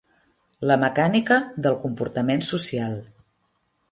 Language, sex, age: Catalan, female, 30-39